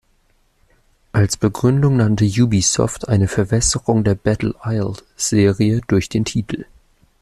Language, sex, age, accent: German, male, under 19, Deutschland Deutsch